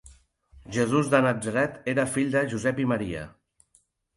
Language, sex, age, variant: Catalan, male, 50-59, Central